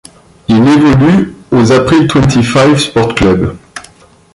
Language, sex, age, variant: French, male, 30-39, Français de métropole